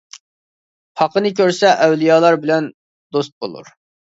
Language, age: Uyghur, 19-29